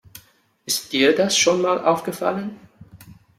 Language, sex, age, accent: German, male, 30-39, Deutschland Deutsch